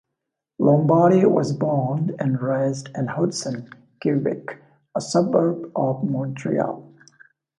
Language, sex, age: English, male, 19-29